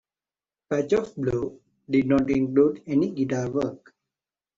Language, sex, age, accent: English, male, 19-29, England English